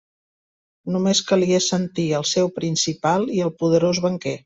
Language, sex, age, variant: Catalan, female, 60-69, Central